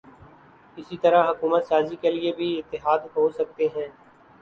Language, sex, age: Urdu, male, 19-29